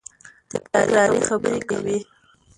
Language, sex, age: Pashto, female, under 19